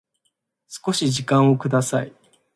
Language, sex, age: Japanese, male, 40-49